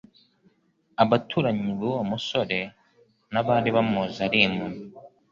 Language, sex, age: Kinyarwanda, male, 19-29